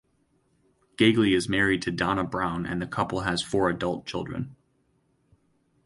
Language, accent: English, United States English